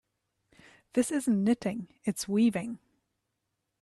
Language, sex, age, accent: English, female, 40-49, United States English